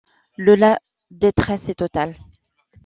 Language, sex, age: French, female, 30-39